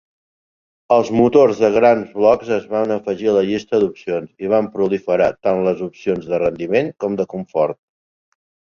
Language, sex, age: Catalan, male, 30-39